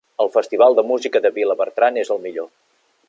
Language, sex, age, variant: Catalan, male, 40-49, Central